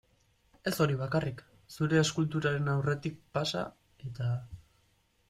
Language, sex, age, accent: Basque, male, 19-29, Mendebalekoa (Araba, Bizkaia, Gipuzkoako mendebaleko herri batzuk)